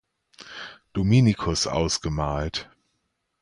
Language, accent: German, Deutschland Deutsch